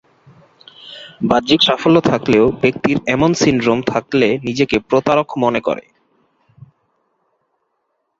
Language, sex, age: Bengali, male, 19-29